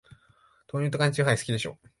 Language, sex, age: Japanese, male, 19-29